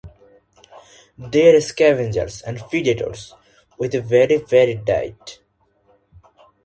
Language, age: English, 19-29